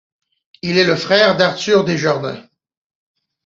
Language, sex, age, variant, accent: French, male, 40-49, Français d'Amérique du Nord, Français du Canada